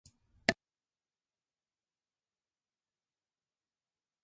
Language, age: Japanese, 50-59